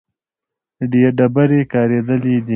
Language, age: Pashto, 19-29